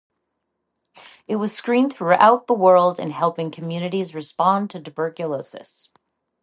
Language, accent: English, United States English; Canadian English